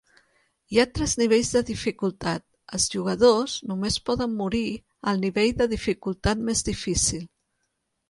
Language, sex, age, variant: Catalan, female, 40-49, Central